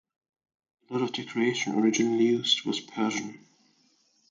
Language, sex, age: English, male, 19-29